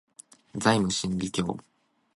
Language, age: Japanese, 19-29